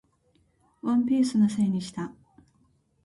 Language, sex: Japanese, female